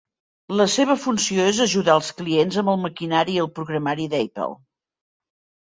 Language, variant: Catalan, Central